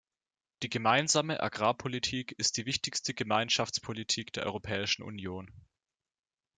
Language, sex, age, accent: German, male, under 19, Deutschland Deutsch